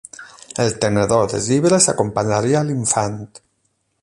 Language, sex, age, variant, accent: Catalan, male, 40-49, Alacantí, Barcelona